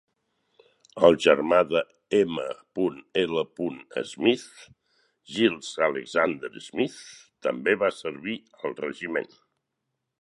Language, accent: Catalan, Barceloní